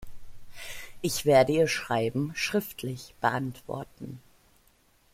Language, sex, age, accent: German, female, 30-39, Deutschland Deutsch